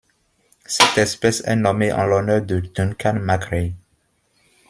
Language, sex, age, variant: French, male, 19-29, Français d'Afrique subsaharienne et des îles africaines